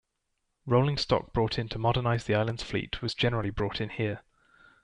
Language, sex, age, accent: English, male, 19-29, England English